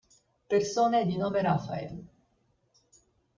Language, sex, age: Italian, female, 60-69